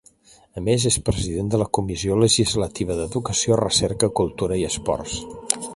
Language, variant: Catalan, Central